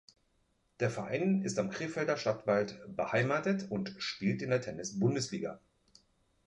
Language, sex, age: German, male, 50-59